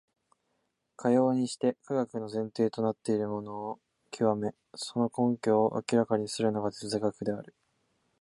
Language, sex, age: Japanese, male, under 19